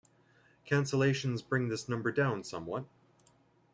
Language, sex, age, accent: English, male, 30-39, Canadian English